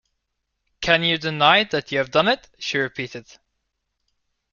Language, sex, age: English, male, 19-29